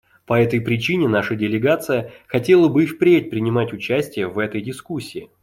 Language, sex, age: Russian, male, 30-39